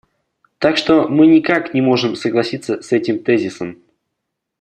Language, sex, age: Russian, male, under 19